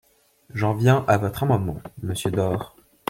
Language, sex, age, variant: French, male, 19-29, Français de métropole